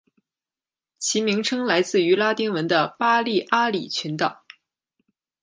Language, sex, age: Chinese, female, 19-29